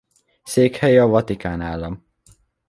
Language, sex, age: Hungarian, male, under 19